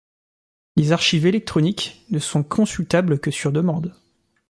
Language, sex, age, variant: French, male, 19-29, Français de métropole